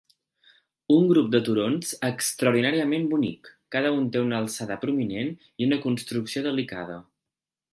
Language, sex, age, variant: Catalan, male, 19-29, Central